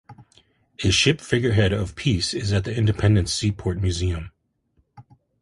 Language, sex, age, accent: English, male, 40-49, United States English